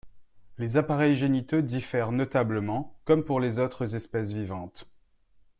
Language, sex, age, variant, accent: French, male, 40-49, Français des départements et régions d'outre-mer, Français de La Réunion